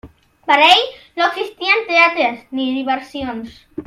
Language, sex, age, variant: Catalan, male, under 19, Central